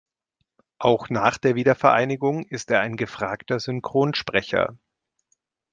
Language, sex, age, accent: German, male, 30-39, Deutschland Deutsch